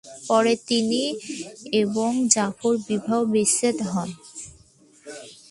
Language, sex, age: Bengali, female, 19-29